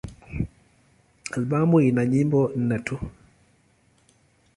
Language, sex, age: Swahili, male, 30-39